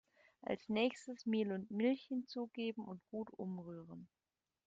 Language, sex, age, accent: German, female, 30-39, Deutschland Deutsch